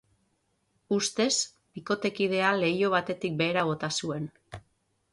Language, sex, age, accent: Basque, female, 40-49, Mendebalekoa (Araba, Bizkaia, Gipuzkoako mendebaleko herri batzuk)